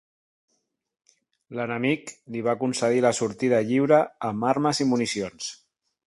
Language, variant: Catalan, Central